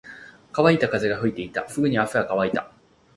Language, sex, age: Japanese, male, under 19